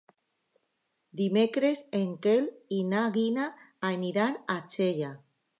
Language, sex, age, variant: Catalan, female, under 19, Alacantí